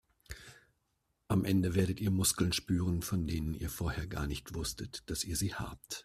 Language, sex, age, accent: German, male, 40-49, Deutschland Deutsch